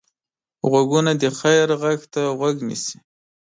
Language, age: Pashto, 19-29